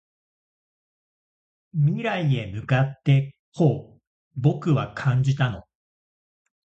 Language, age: Japanese, 40-49